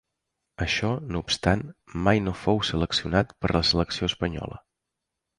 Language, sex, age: Catalan, male, 30-39